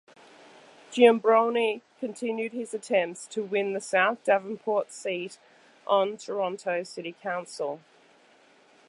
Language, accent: English, Australian English